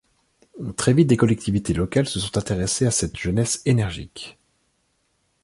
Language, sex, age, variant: French, male, 30-39, Français de métropole